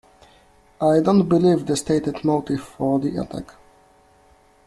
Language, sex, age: English, male, 30-39